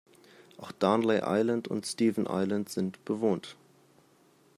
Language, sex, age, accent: German, male, 19-29, Deutschland Deutsch